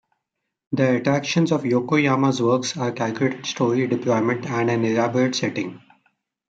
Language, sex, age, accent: English, male, 40-49, India and South Asia (India, Pakistan, Sri Lanka)